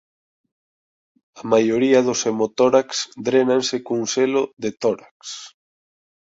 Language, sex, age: Galician, male, 30-39